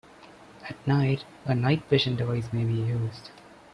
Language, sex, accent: English, male, India and South Asia (India, Pakistan, Sri Lanka)